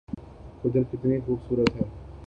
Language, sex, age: Urdu, male, 19-29